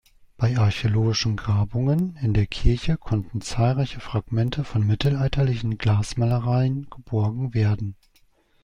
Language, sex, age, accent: German, male, 30-39, Deutschland Deutsch